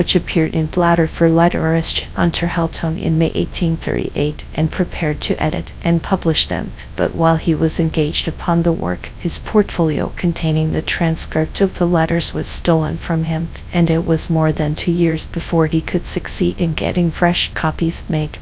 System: TTS, GradTTS